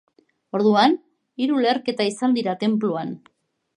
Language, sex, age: Basque, female, 50-59